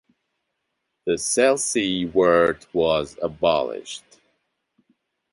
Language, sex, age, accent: English, male, 30-39, United States English